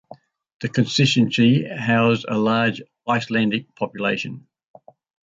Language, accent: English, Australian English